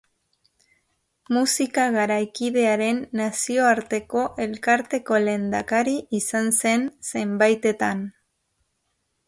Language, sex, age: Basque, female, 40-49